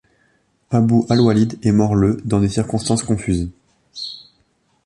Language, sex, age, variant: French, male, under 19, Français de métropole